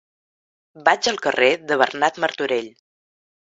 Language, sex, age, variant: Catalan, female, 19-29, Central